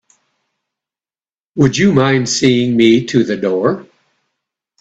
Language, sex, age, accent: English, male, 80-89, United States English